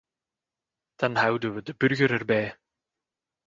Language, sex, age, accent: Dutch, male, 40-49, Belgisch Nederlands